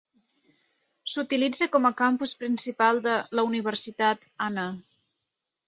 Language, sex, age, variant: Catalan, female, 30-39, Central